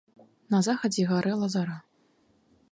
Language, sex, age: Belarusian, female, 30-39